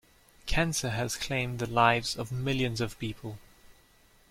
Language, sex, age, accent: English, male, 19-29, Southern African (South Africa, Zimbabwe, Namibia)